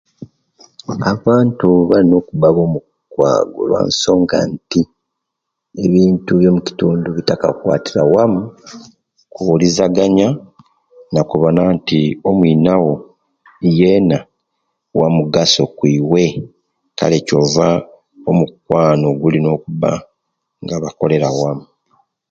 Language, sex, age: Kenyi, male, 40-49